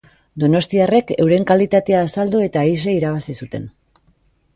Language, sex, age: Basque, female, 40-49